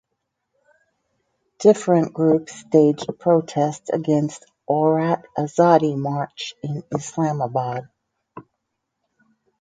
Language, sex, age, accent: English, female, 60-69, United States English